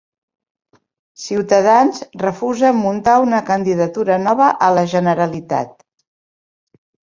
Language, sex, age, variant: Catalan, female, 60-69, Central